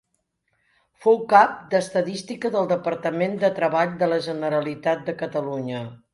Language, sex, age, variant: Catalan, female, 60-69, Central